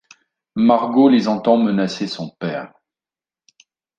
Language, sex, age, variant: French, male, 40-49, Français de métropole